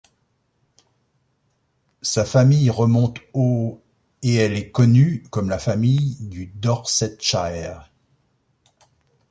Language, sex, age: French, male, 60-69